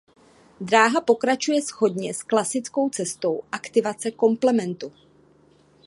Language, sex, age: Czech, female, 30-39